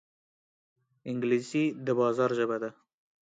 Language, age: Pashto, 19-29